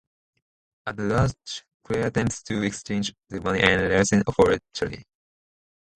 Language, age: English, under 19